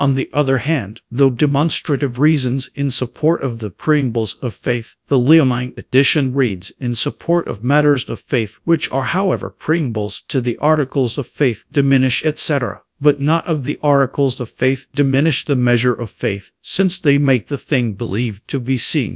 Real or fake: fake